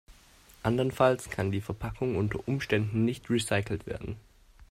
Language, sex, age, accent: German, male, under 19, Deutschland Deutsch